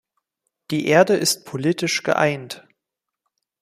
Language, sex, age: German, male, 19-29